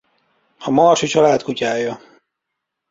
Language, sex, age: Hungarian, male, 30-39